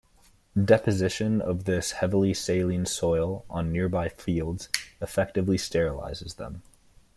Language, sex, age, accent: English, male, 19-29, United States English